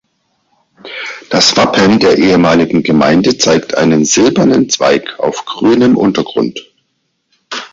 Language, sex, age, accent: German, male, 50-59, Deutschland Deutsch